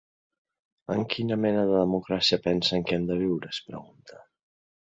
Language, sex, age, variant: Catalan, male, 30-39, Central